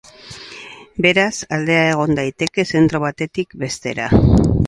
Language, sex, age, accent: Basque, female, 60-69, Erdialdekoa edo Nafarra (Gipuzkoa, Nafarroa)